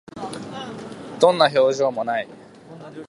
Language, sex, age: Japanese, male, 19-29